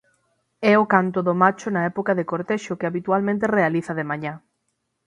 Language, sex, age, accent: Galician, female, 19-29, Atlántico (seseo e gheada); Normativo (estándar)